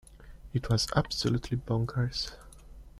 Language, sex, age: English, male, 19-29